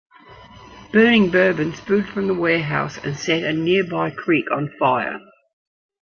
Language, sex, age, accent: English, female, 60-69, Australian English